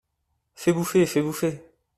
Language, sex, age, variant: French, male, 19-29, Français d'Europe